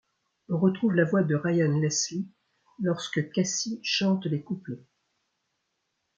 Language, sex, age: French, female, 60-69